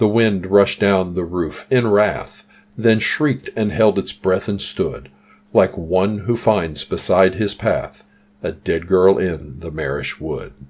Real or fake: real